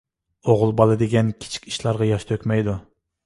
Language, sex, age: Uyghur, male, 19-29